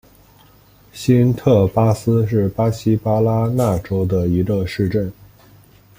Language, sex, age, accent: Chinese, male, 19-29, 出生地：河南省